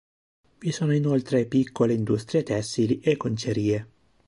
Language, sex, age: Italian, male, 30-39